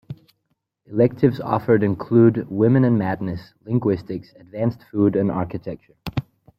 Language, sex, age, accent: English, male, 19-29, United States English